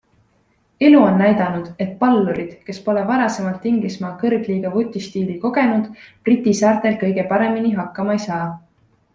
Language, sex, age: Estonian, female, 19-29